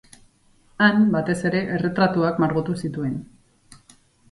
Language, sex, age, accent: Basque, female, 40-49, Erdialdekoa edo Nafarra (Gipuzkoa, Nafarroa)